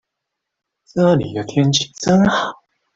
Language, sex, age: Chinese, male, 19-29